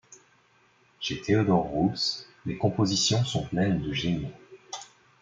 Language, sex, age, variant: French, male, 30-39, Français de métropole